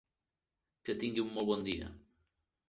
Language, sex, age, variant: Catalan, male, 50-59, Central